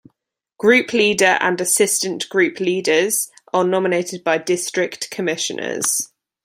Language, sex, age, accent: English, female, 19-29, England English